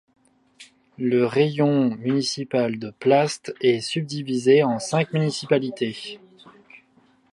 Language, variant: French, Français de métropole